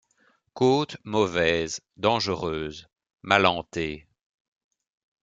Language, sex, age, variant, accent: French, male, 40-49, Français d'Europe, Français de Belgique